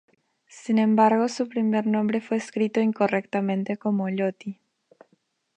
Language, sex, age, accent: Spanish, female, 19-29, Andino-Pacífico: Colombia, Perú, Ecuador, oeste de Bolivia y Venezuela andina